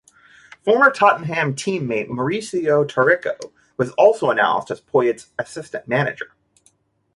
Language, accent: English, United States English